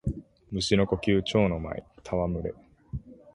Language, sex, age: Japanese, male, 19-29